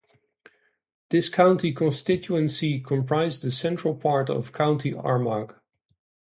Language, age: English, 40-49